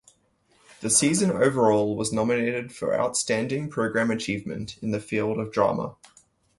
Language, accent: English, Australian English